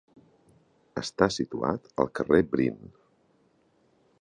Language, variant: Catalan, Nord-Occidental